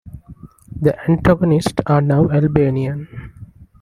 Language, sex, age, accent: English, male, 19-29, India and South Asia (India, Pakistan, Sri Lanka)